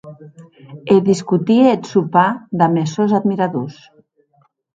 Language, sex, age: Occitan, female, 50-59